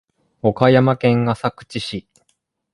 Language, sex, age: Japanese, male, 19-29